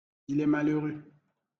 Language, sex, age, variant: French, male, 19-29, Français de métropole